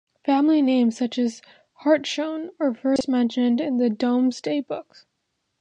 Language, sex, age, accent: English, female, under 19, United States English